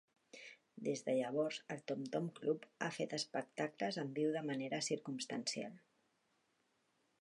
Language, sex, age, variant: Catalan, female, 40-49, Central